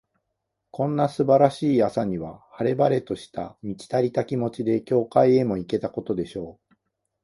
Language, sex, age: Japanese, male, 50-59